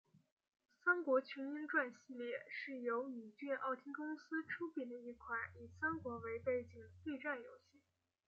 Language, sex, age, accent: Chinese, female, 19-29, 出生地：黑龙江省